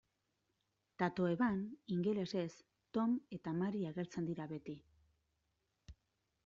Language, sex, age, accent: Basque, female, 40-49, Mendebalekoa (Araba, Bizkaia, Gipuzkoako mendebaleko herri batzuk)